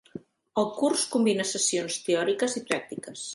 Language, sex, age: Catalan, female, 50-59